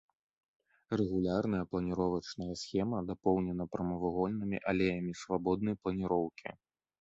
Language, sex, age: Belarusian, male, 30-39